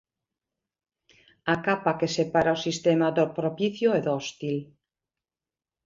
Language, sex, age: Galician, female, 60-69